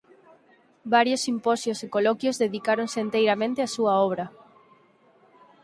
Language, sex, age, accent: Galician, female, 19-29, Atlántico (seseo e gheada)